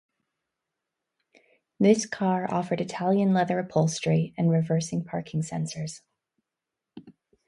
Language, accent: English, United States English